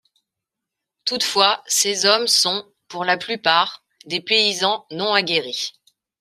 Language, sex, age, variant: French, female, 40-49, Français de métropole